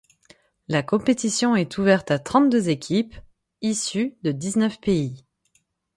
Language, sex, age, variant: French, female, 30-39, Français de métropole